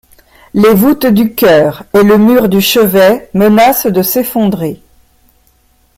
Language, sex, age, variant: French, female, 50-59, Français de métropole